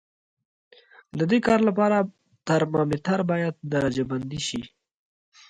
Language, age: Pashto, 19-29